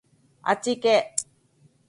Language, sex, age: Japanese, female, 40-49